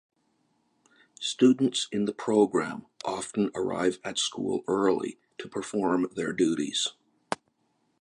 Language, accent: English, Canadian English